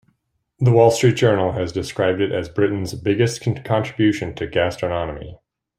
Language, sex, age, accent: English, male, 30-39, United States English